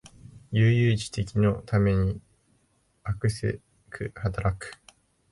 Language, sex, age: Japanese, male, 19-29